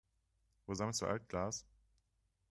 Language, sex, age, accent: German, male, 19-29, Deutschland Deutsch